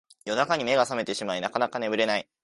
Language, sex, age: Japanese, male, 19-29